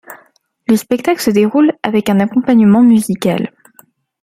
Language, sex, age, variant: French, female, under 19, Français de métropole